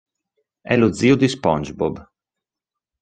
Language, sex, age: Italian, male, 30-39